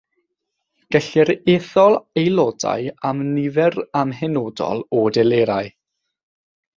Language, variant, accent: Welsh, South-Eastern Welsh, Y Deyrnas Unedig Cymraeg